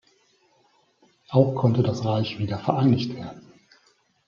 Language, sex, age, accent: German, male, 30-39, Deutschland Deutsch